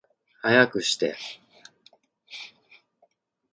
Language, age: Japanese, 40-49